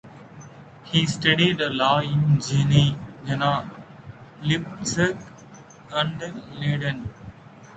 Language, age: English, 19-29